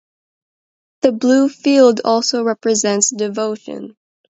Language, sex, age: English, female, under 19